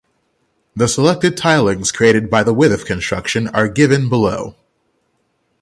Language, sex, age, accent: English, male, 30-39, United States English; England English